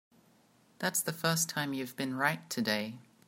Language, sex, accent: English, female, Australian English